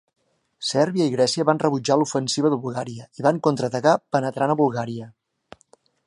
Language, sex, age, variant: Catalan, male, 50-59, Central